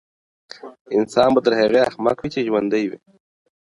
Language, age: Pashto, 30-39